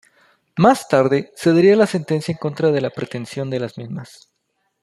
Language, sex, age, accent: Spanish, male, 30-39, México